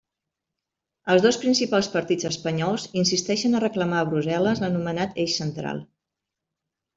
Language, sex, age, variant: Catalan, female, 50-59, Central